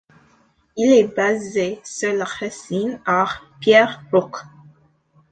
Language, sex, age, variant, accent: French, female, 19-29, Français d'Amérique du Nord, Français des États-Unis